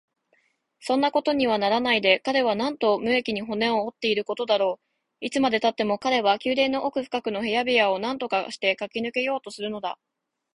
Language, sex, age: Japanese, female, 19-29